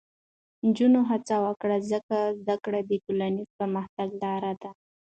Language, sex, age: Pashto, female, 19-29